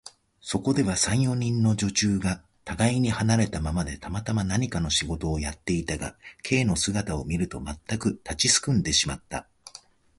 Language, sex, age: Japanese, male, 30-39